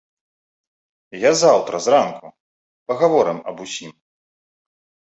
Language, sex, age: Belarusian, male, 30-39